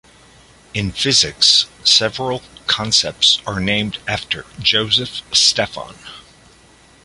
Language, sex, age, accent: English, male, 50-59, United States English